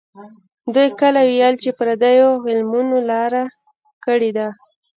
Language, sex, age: Pashto, female, 19-29